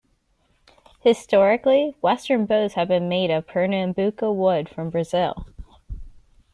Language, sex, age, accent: English, female, 19-29, United States English